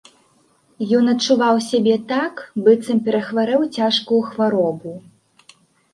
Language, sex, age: Belarusian, female, 19-29